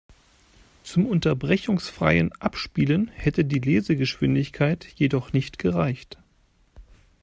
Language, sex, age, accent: German, male, 40-49, Deutschland Deutsch